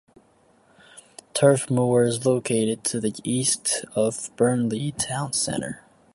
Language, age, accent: English, under 19, United States English